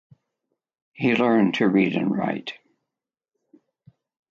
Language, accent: English, United States English